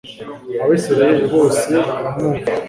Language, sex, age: Kinyarwanda, male, 19-29